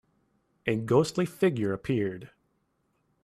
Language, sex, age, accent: English, male, 30-39, United States English